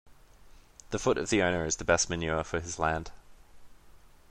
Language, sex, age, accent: English, male, 30-39, Australian English